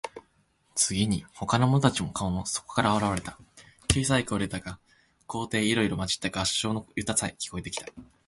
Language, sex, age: Japanese, male, 19-29